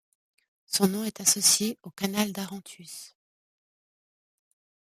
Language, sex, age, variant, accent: French, female, 30-39, Français d'Europe, Français de Suisse